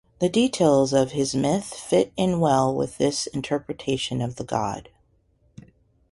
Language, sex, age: English, female, 40-49